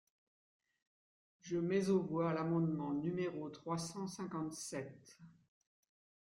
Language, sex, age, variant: French, female, 60-69, Français de métropole